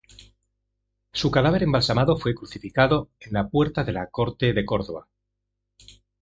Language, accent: Spanish, España: Centro-Sur peninsular (Madrid, Toledo, Castilla-La Mancha)